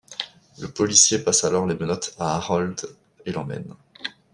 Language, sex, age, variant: French, male, 30-39, Français de métropole